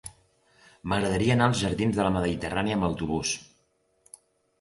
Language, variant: Catalan, Central